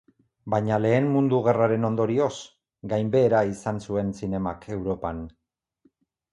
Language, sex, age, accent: Basque, male, 50-59, Mendebalekoa (Araba, Bizkaia, Gipuzkoako mendebaleko herri batzuk)